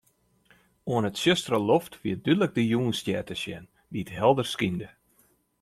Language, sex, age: Western Frisian, male, 30-39